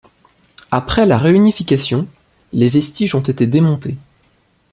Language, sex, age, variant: French, male, 19-29, Français de métropole